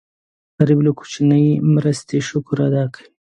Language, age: Pashto, 30-39